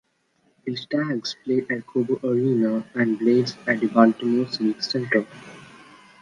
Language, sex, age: English, male, under 19